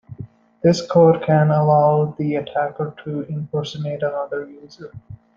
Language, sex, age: English, male, 19-29